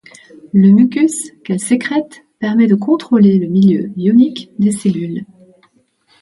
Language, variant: French, Français de métropole